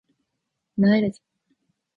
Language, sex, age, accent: Japanese, female, 19-29, 標準語